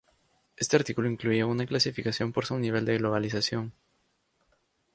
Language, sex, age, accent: Spanish, male, 19-29, América central